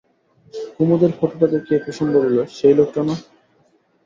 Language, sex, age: Bengali, male, 19-29